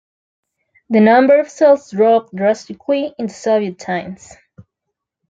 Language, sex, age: English, female, 19-29